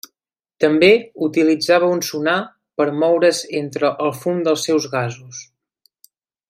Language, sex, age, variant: Catalan, male, 19-29, Central